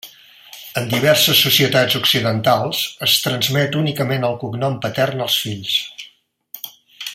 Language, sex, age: Catalan, male, 50-59